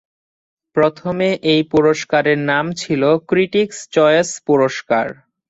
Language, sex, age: Bengali, male, 19-29